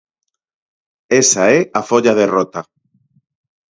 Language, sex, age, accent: Galician, male, 30-39, Neofalante